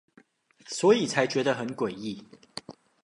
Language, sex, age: Chinese, male, 19-29